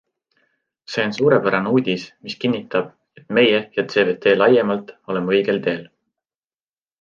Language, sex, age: Estonian, male, 19-29